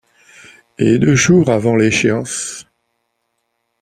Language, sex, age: French, male, 50-59